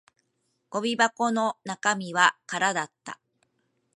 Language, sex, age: Japanese, female, 50-59